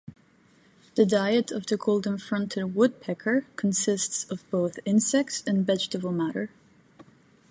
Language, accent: English, United States English